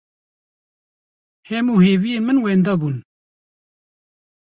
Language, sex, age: Kurdish, male, 50-59